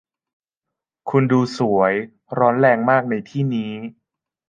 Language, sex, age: Thai, male, 19-29